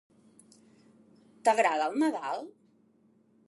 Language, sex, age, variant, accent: Catalan, female, 40-49, Central, central